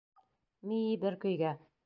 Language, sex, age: Bashkir, female, 40-49